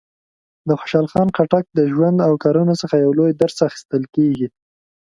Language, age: Pashto, 19-29